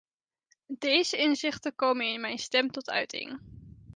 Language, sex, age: Dutch, female, 19-29